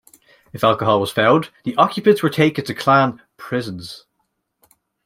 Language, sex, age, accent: English, male, 19-29, Irish English